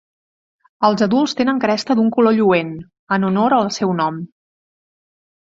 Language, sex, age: Catalan, female, 40-49